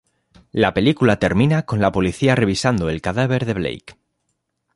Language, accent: Spanish, España: Norte peninsular (Asturias, Castilla y León, Cantabria, País Vasco, Navarra, Aragón, La Rioja, Guadalajara, Cuenca)